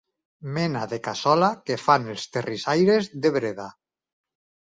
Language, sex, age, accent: Catalan, male, 40-49, valencià